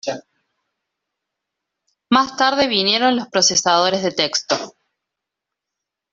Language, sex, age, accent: Spanish, female, 19-29, Rioplatense: Argentina, Uruguay, este de Bolivia, Paraguay